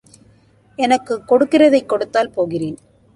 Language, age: Tamil, 50-59